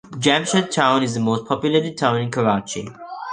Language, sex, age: English, male, under 19